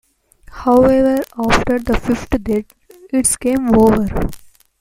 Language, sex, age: English, female, under 19